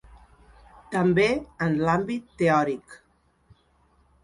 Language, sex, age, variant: Catalan, female, 40-49, Central